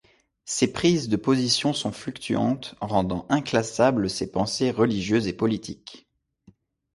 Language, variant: French, Français de métropole